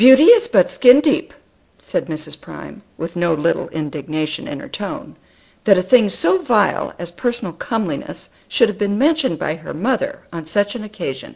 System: none